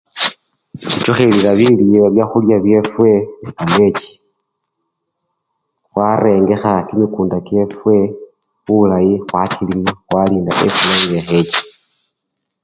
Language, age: Luyia, 50-59